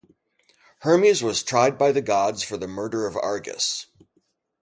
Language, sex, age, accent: English, male, 50-59, United States English